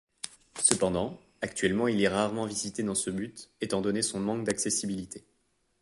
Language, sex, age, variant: French, male, 19-29, Français de métropole